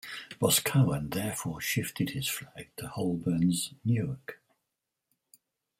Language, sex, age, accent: English, male, 70-79, England English